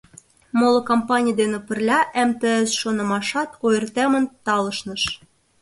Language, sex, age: Mari, female, 19-29